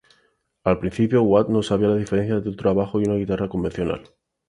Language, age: Spanish, 19-29